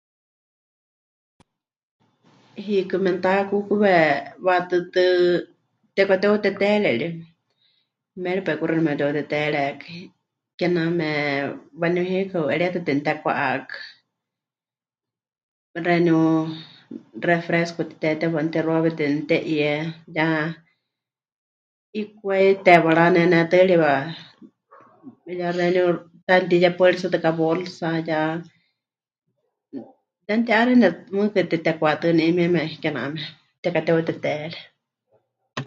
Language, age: Huichol, 30-39